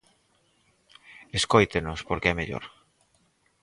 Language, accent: Galician, Normativo (estándar)